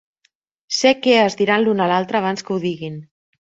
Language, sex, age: Catalan, female, 50-59